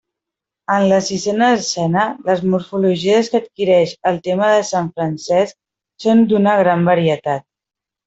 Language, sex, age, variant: Catalan, female, 30-39, Central